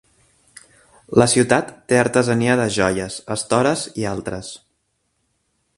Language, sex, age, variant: Catalan, male, 30-39, Central